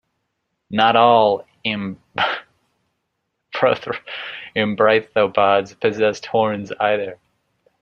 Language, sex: English, male